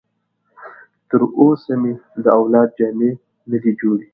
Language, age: Pashto, 19-29